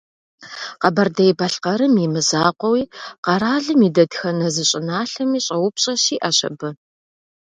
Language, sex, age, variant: Kabardian, female, 30-39, Адыгэбзэ (Къэбэрдей, Кирил, псоми зэдай)